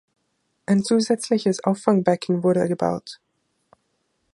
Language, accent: German, Österreichisches Deutsch